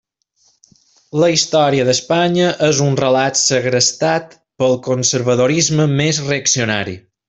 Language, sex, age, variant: Catalan, male, 30-39, Balear